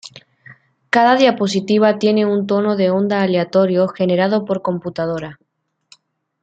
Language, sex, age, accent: Spanish, female, 19-29, América central